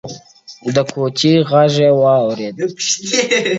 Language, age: Pashto, 19-29